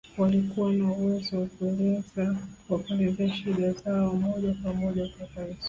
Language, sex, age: Swahili, female, 30-39